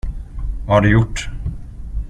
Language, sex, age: Swedish, male, 30-39